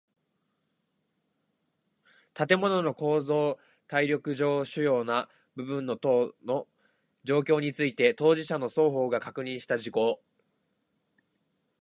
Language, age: Japanese, 19-29